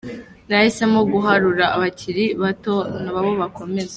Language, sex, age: Kinyarwanda, female, under 19